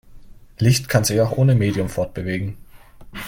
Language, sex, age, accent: German, male, 19-29, Deutschland Deutsch